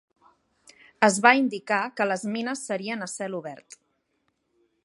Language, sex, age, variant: Catalan, female, 30-39, Central